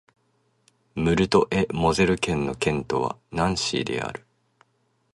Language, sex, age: Japanese, male, 19-29